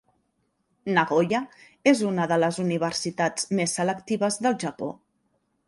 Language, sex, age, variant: Catalan, female, 40-49, Central